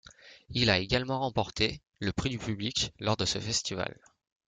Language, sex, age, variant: French, male, 19-29, Français de métropole